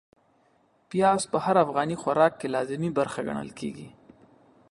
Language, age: Pashto, 30-39